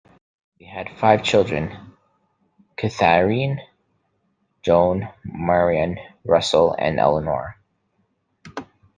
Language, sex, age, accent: English, male, 30-39, Canadian English